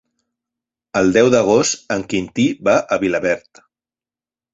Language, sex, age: Catalan, male, 40-49